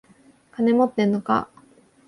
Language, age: Japanese, 19-29